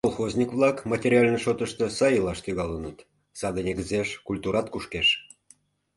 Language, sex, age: Mari, male, 50-59